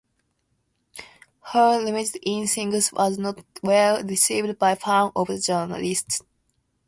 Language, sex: English, female